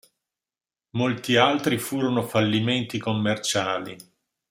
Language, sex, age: Italian, male, 60-69